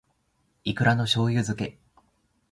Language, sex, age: Japanese, male, 19-29